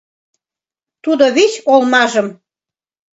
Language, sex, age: Mari, female, 19-29